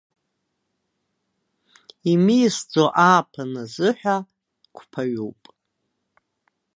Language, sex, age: Abkhazian, female, 60-69